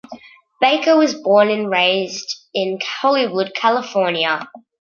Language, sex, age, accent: English, male, under 19, Australian English